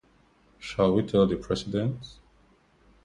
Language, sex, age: English, male, 19-29